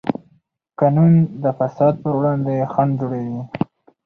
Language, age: Pashto, 19-29